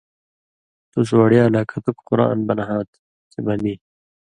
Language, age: Indus Kohistani, 30-39